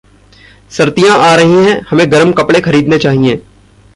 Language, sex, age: Hindi, male, 19-29